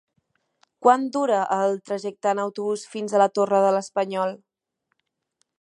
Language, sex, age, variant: Catalan, female, 19-29, Central